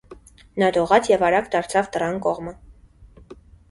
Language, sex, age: Armenian, female, 19-29